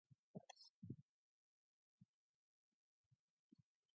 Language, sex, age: English, female, 19-29